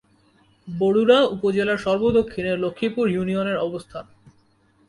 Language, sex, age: Bengali, male, 19-29